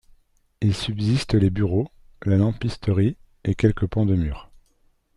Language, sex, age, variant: French, male, 40-49, Français de métropole